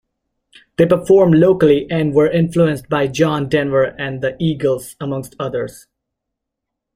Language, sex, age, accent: English, male, 19-29, United States English